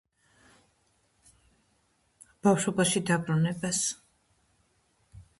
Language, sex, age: Georgian, female, 60-69